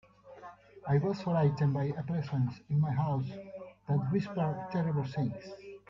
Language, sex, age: English, male, 60-69